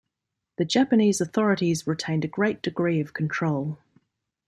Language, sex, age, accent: English, female, 40-49, Australian English